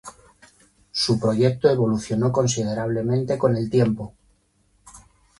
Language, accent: Spanish, España: Centro-Sur peninsular (Madrid, Toledo, Castilla-La Mancha)